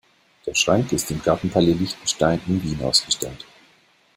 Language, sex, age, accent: German, male, 50-59, Deutschland Deutsch